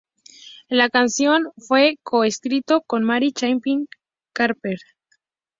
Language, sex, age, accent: Spanish, female, under 19, México